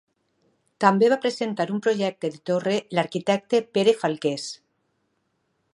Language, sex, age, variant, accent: Catalan, female, 50-59, Valencià central, valencià